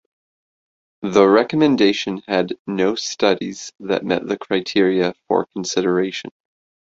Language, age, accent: English, 30-39, Canadian English